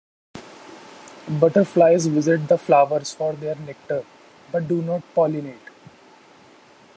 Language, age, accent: English, 19-29, India and South Asia (India, Pakistan, Sri Lanka)